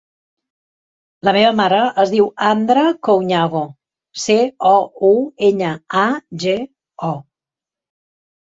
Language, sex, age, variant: Catalan, female, 50-59, Central